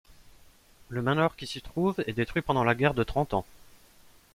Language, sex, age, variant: French, male, 19-29, Français de métropole